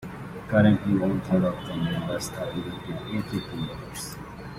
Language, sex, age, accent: English, male, 19-29, United States English